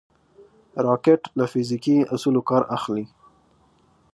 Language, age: Pashto, 19-29